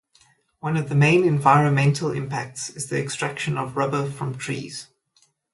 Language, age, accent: English, 30-39, Southern African (South Africa, Zimbabwe, Namibia)